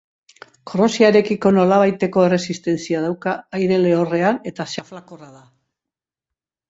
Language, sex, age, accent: Basque, female, 70-79, Mendebalekoa (Araba, Bizkaia, Gipuzkoako mendebaleko herri batzuk)